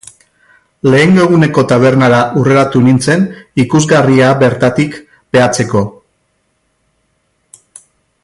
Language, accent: Basque, Mendebalekoa (Araba, Bizkaia, Gipuzkoako mendebaleko herri batzuk)